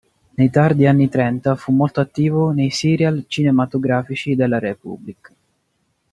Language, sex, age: Italian, male, 19-29